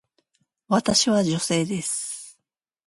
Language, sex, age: Japanese, female, 40-49